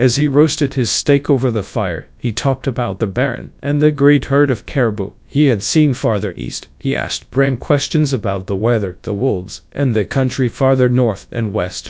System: TTS, GradTTS